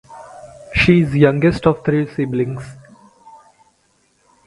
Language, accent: English, India and South Asia (India, Pakistan, Sri Lanka)